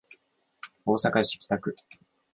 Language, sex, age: Japanese, male, 19-29